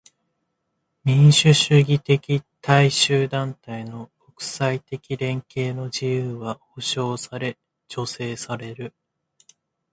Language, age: Japanese, 19-29